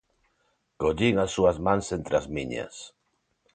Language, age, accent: Galician, 40-49, Neofalante